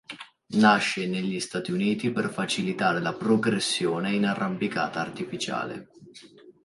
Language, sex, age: Italian, male, 19-29